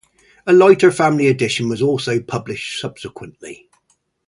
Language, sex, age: English, male, 50-59